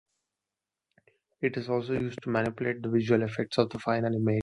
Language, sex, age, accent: English, male, 19-29, India and South Asia (India, Pakistan, Sri Lanka)